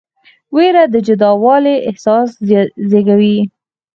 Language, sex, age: Pashto, female, 19-29